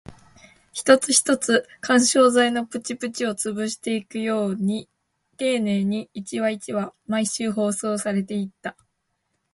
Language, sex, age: Japanese, female, 19-29